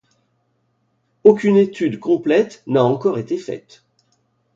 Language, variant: French, Français de métropole